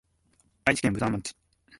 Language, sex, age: Japanese, male, under 19